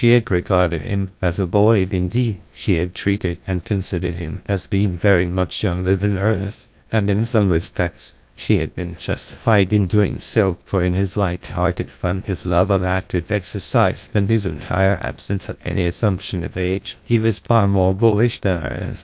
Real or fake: fake